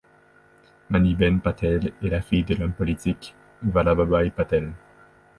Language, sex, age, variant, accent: French, male, 19-29, Français d'Amérique du Nord, Français du Canada